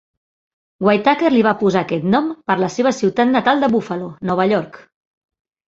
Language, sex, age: Catalan, female, 40-49